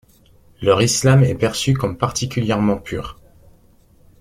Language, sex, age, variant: French, male, 19-29, Français de métropole